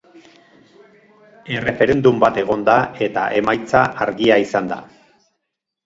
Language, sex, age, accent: Basque, male, 60-69, Erdialdekoa edo Nafarra (Gipuzkoa, Nafarroa)